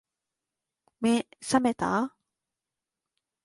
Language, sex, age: Japanese, female, 19-29